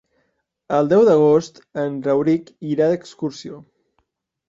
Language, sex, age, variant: Catalan, male, 19-29, Central